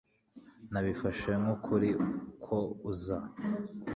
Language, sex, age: Kinyarwanda, male, 19-29